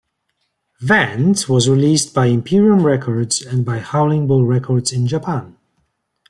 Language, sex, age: English, male, 40-49